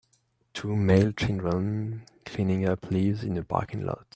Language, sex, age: English, male, 19-29